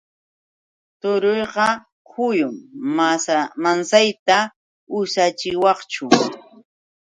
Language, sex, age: Yauyos Quechua, female, 60-69